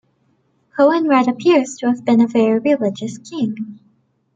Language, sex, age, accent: English, female, 19-29, United States English